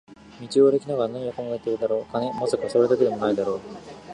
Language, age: Japanese, 19-29